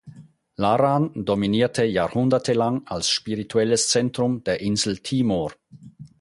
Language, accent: German, Schweizerdeutsch